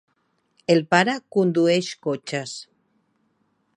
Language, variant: Catalan, Central